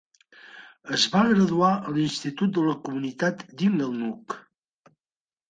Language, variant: Catalan, Central